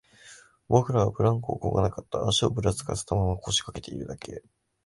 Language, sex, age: Japanese, male, 19-29